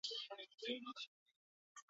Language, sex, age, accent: Basque, female, 40-49, Mendebalekoa (Araba, Bizkaia, Gipuzkoako mendebaleko herri batzuk)